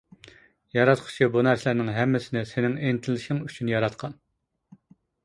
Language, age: Uyghur, 40-49